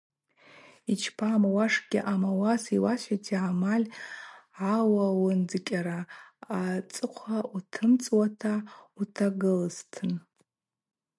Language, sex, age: Abaza, female, 30-39